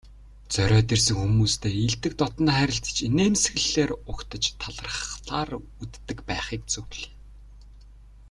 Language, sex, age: Mongolian, male, 19-29